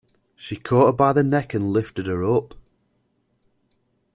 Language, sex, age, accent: English, male, 40-49, England English